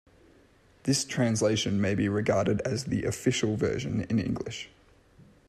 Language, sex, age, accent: English, male, 19-29, Australian English